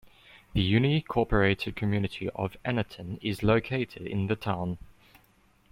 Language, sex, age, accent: English, male, 19-29, Southern African (South Africa, Zimbabwe, Namibia)